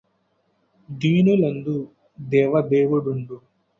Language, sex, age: Telugu, male, 19-29